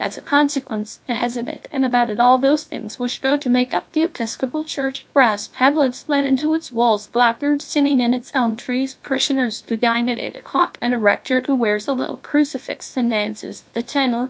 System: TTS, GlowTTS